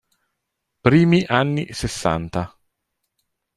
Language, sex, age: Italian, male, 40-49